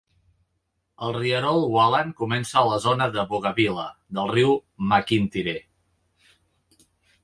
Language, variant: Catalan, Central